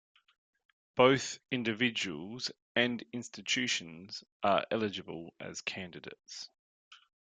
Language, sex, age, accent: English, male, 30-39, Australian English